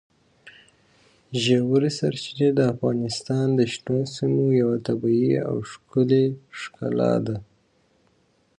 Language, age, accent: Pashto, 19-29, کندهاری لهجه